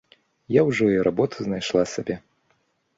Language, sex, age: Belarusian, male, 19-29